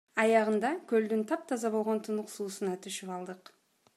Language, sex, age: Kyrgyz, female, 30-39